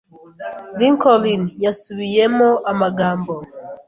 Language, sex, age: Kinyarwanda, female, 19-29